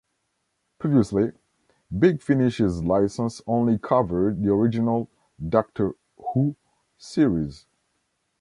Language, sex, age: English, male, 19-29